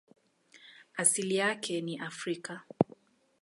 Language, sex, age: Swahili, male, 19-29